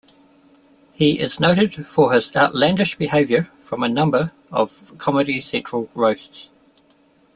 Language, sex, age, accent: English, male, 30-39, New Zealand English